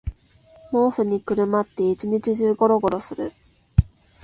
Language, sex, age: Japanese, female, 19-29